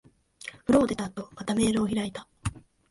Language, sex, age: Japanese, female, 19-29